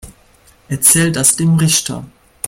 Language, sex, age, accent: German, male, 19-29, Deutschland Deutsch